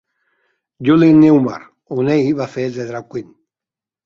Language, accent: Catalan, Empordanès